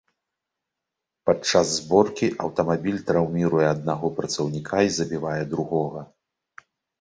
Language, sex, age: Belarusian, male, 30-39